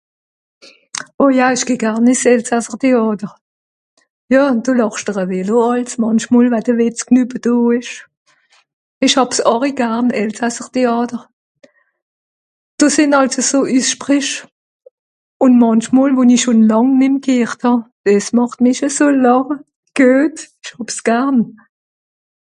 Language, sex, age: Swiss German, female, 70-79